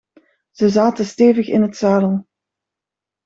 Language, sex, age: Dutch, female, 30-39